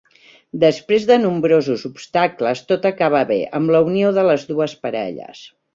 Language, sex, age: Catalan, female, 50-59